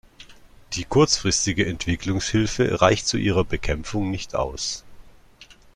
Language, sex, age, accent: German, male, 30-39, Deutschland Deutsch